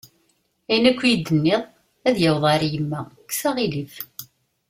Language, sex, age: Kabyle, female, 40-49